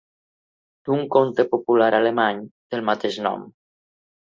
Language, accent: Catalan, valencià